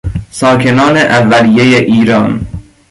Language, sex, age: Persian, male, under 19